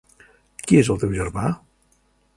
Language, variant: Catalan, Central